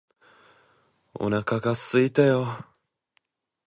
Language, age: Japanese, 19-29